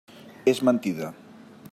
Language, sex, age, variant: Catalan, male, 60-69, Central